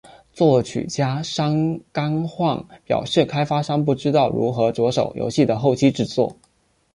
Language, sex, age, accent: Chinese, male, 19-29, 出生地：福建省